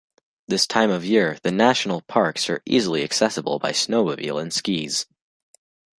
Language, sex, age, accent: English, female, under 19, United States English